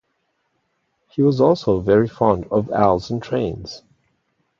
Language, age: English, 40-49